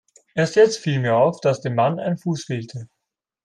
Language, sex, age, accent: German, male, 19-29, Österreichisches Deutsch